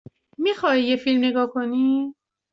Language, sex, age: Persian, female, 40-49